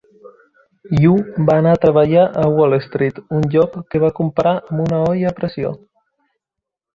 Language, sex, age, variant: Catalan, male, 19-29, Central